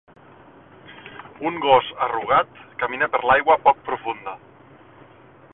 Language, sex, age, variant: Catalan, male, 30-39, Septentrional